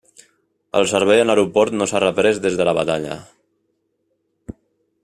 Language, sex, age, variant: Catalan, male, 30-39, Central